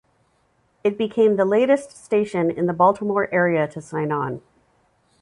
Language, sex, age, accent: English, female, 50-59, United States English